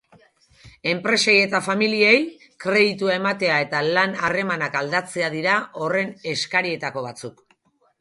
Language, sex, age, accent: Basque, female, 40-49, Erdialdekoa edo Nafarra (Gipuzkoa, Nafarroa)